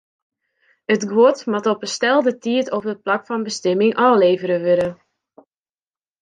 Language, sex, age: Western Frisian, female, 19-29